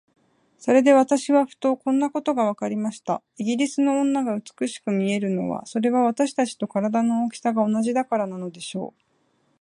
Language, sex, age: Japanese, female, 30-39